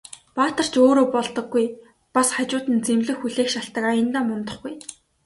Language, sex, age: Mongolian, female, 19-29